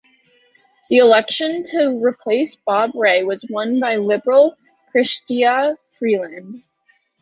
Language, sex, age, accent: English, female, 19-29, United States English